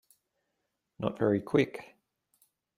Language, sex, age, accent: English, male, 40-49, Australian English